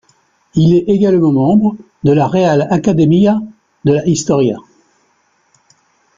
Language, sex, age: French, male, 60-69